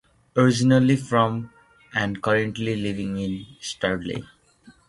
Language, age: English, 19-29